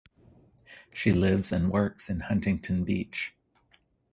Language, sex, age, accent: English, male, 50-59, United States English